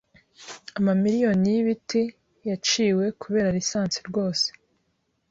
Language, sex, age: Kinyarwanda, female, 19-29